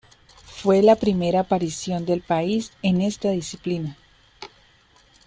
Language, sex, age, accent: Spanish, female, 19-29, Andino-Pacífico: Colombia, Perú, Ecuador, oeste de Bolivia y Venezuela andina